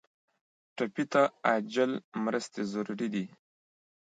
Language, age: Pashto, 19-29